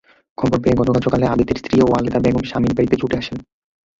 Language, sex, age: Bengali, male, 19-29